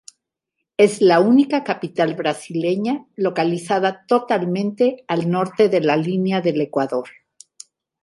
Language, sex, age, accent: Spanish, female, 60-69, México